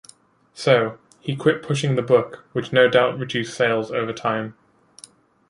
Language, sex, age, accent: English, male, 19-29, England English